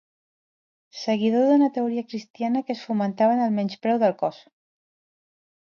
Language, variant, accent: Catalan, Central, central